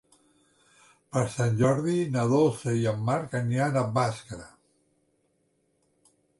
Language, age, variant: Catalan, 60-69, Central